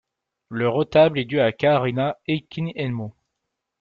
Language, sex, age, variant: French, male, 19-29, Français de métropole